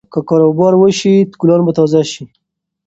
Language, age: Pashto, 19-29